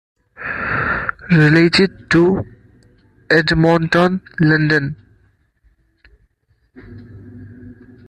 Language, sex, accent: English, male, United States English